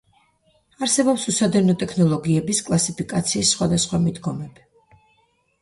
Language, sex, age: Georgian, female, 40-49